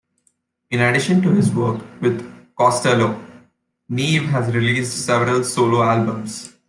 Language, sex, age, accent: English, male, 19-29, India and South Asia (India, Pakistan, Sri Lanka)